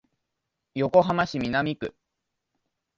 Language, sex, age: Japanese, male, 19-29